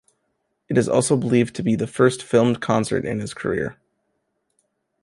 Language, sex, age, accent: English, male, 19-29, United States English